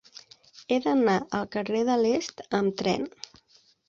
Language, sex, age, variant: Catalan, female, 30-39, Central